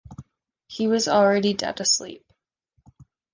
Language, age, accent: English, 19-29, United States English